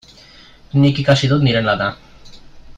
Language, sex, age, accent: Basque, male, 19-29, Mendebalekoa (Araba, Bizkaia, Gipuzkoako mendebaleko herri batzuk)